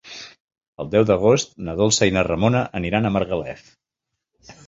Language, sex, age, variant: Catalan, male, 50-59, Central